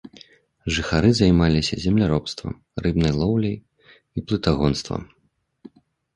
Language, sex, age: Belarusian, male, 30-39